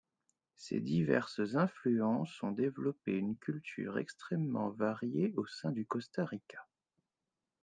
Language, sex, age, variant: French, male, 30-39, Français de métropole